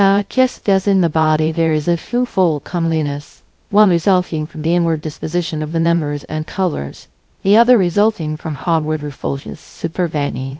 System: TTS, VITS